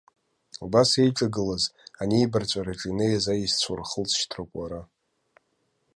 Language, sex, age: Abkhazian, male, 30-39